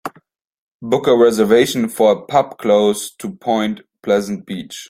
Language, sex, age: English, male, 19-29